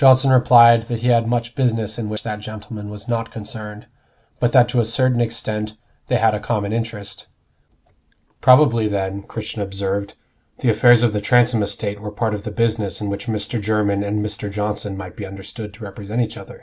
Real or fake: real